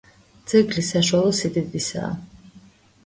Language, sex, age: Georgian, female, 19-29